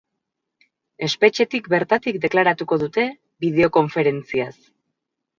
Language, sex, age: Basque, female, 40-49